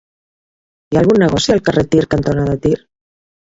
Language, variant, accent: Catalan, Nord-Occidental, nord-occidental